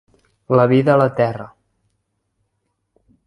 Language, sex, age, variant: Catalan, male, 19-29, Central